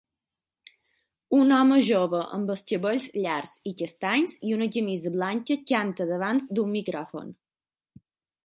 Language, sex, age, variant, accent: Catalan, female, 19-29, Balear, mallorquí